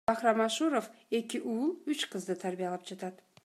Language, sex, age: Kyrgyz, female, 30-39